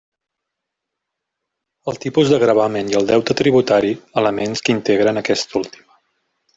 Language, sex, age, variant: Catalan, male, 40-49, Central